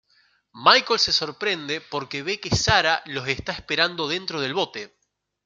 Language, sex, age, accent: Spanish, male, 19-29, Rioplatense: Argentina, Uruguay, este de Bolivia, Paraguay